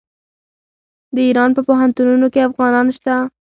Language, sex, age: Pashto, female, under 19